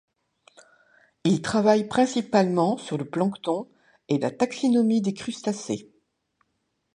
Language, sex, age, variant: French, female, 60-69, Français de métropole